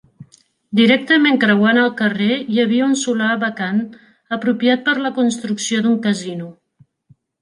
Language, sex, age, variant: Catalan, female, 40-49, Central